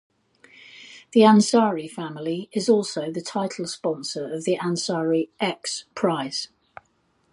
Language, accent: English, England English